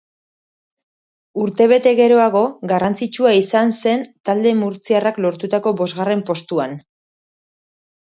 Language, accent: Basque, Mendebalekoa (Araba, Bizkaia, Gipuzkoako mendebaleko herri batzuk)